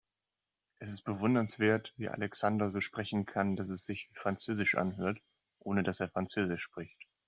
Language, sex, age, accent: German, male, 19-29, Deutschland Deutsch